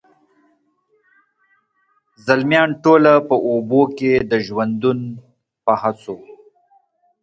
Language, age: Pashto, 40-49